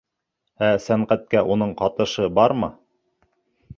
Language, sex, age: Bashkir, male, 30-39